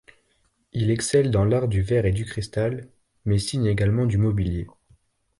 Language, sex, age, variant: French, male, 19-29, Français de métropole